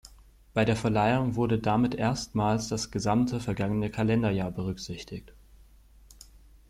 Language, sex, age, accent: German, male, under 19, Deutschland Deutsch